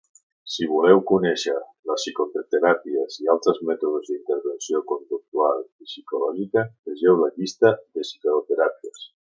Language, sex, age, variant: Catalan, male, 70-79, Central